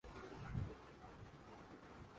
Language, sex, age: Urdu, male, 19-29